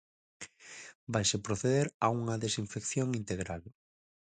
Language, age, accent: Galician, 19-29, Normativo (estándar)